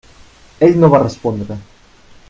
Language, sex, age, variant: Catalan, male, 30-39, Central